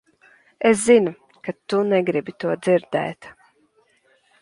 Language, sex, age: Latvian, female, 19-29